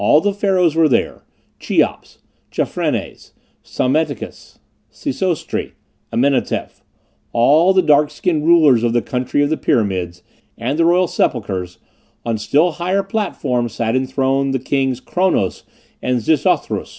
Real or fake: real